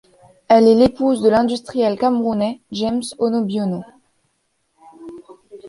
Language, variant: French, Français de métropole